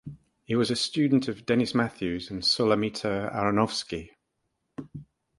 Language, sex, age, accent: English, male, 60-69, England English